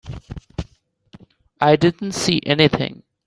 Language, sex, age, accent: English, male, under 19, India and South Asia (India, Pakistan, Sri Lanka)